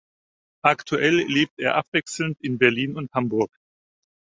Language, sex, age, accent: German, male, 50-59, Deutschland Deutsch